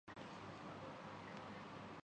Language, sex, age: Urdu, male, 19-29